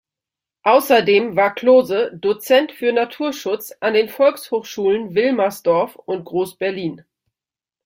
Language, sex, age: German, female, 30-39